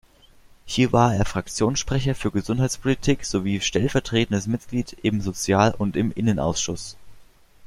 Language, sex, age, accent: German, male, under 19, Deutschland Deutsch